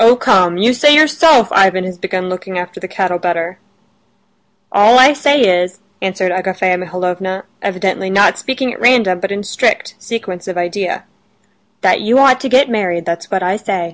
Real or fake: real